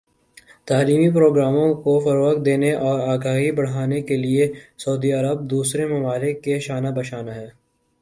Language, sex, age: Urdu, male, 19-29